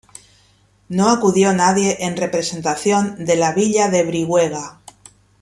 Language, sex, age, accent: Spanish, female, 50-59, España: Centro-Sur peninsular (Madrid, Toledo, Castilla-La Mancha)